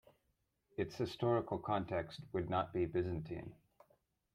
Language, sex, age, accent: English, male, 40-49, United States English